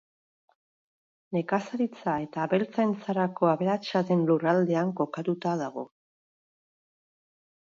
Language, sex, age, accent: Basque, female, 50-59, Mendebalekoa (Araba, Bizkaia, Gipuzkoako mendebaleko herri batzuk)